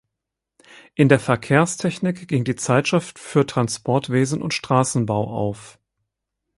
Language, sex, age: German, male, 50-59